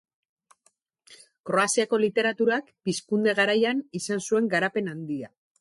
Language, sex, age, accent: Basque, female, 40-49, Mendebalekoa (Araba, Bizkaia, Gipuzkoako mendebaleko herri batzuk)